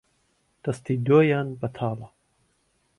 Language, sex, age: Central Kurdish, male, 30-39